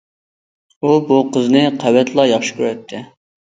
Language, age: Uyghur, 19-29